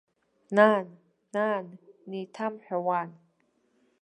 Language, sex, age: Abkhazian, female, under 19